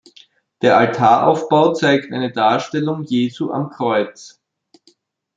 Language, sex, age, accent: German, male, 40-49, Österreichisches Deutsch